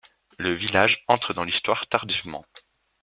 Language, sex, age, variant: French, male, under 19, Français de métropole